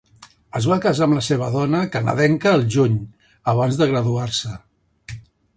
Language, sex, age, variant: Catalan, male, 60-69, Central